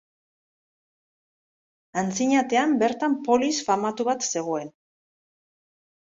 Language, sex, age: Basque, female, 40-49